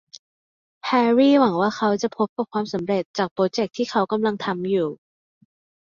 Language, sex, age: Thai, female, under 19